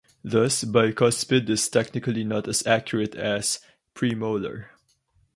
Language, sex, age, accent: English, male, 19-29, Filipino